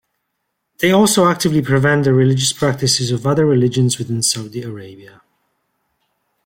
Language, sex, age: English, male, 40-49